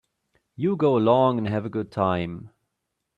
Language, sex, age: English, male, 19-29